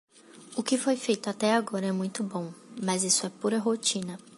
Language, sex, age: Portuguese, female, 19-29